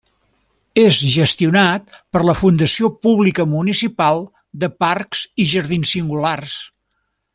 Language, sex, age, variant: Catalan, male, 70-79, Central